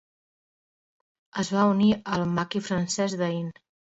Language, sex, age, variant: Catalan, female, 40-49, Central